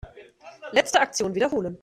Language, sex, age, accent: German, female, 19-29, Deutschland Deutsch